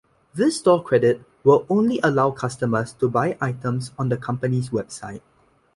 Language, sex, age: English, male, under 19